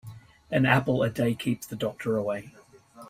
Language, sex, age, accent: English, male, 40-49, Australian English